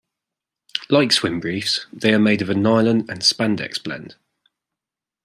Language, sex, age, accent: English, male, 30-39, England English